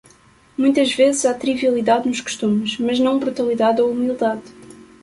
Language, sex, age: Portuguese, female, 19-29